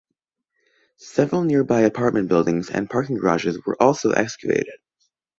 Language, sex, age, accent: English, male, under 19, United States English